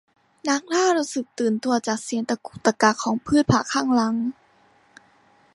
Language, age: Thai, under 19